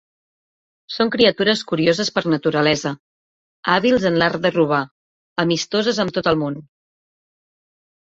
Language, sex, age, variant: Catalan, female, 40-49, Central